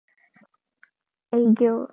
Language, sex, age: Japanese, female, under 19